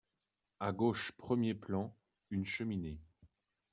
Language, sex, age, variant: French, male, 30-39, Français de métropole